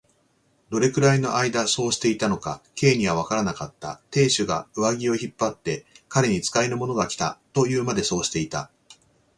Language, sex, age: Japanese, male, 40-49